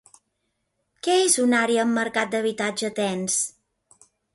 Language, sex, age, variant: Catalan, female, 40-49, Central